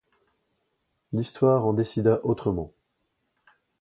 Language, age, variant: French, 40-49, Français de métropole